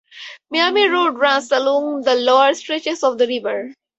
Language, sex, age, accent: English, female, 19-29, United States English